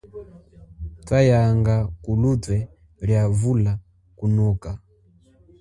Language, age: Chokwe, 19-29